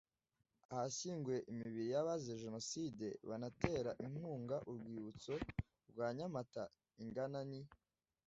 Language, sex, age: Kinyarwanda, male, under 19